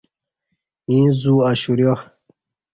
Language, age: Kati, 19-29